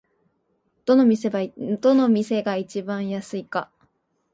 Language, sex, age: Japanese, female, 19-29